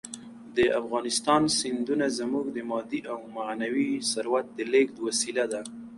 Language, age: Pashto, 19-29